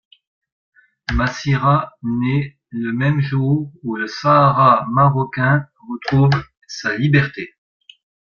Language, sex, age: French, male, 30-39